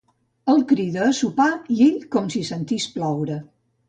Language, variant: Catalan, Central